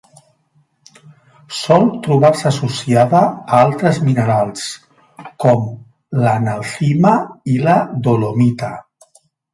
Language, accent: Catalan, Barceloní